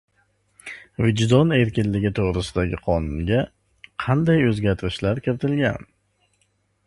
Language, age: Uzbek, 30-39